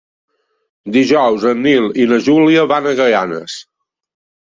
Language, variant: Catalan, Balear